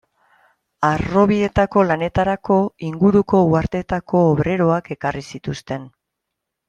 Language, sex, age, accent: Basque, female, 50-59, Erdialdekoa edo Nafarra (Gipuzkoa, Nafarroa)